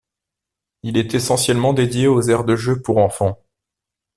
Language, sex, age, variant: French, male, 30-39, Français de métropole